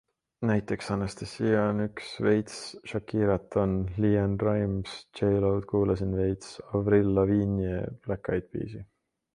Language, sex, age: Estonian, male, 19-29